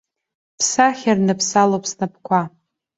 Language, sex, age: Abkhazian, female, under 19